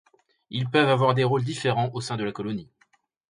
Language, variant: French, Français de métropole